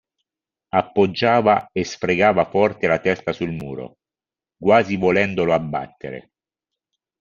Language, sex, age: Italian, male, 50-59